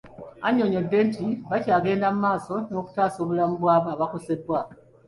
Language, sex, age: Ganda, male, 19-29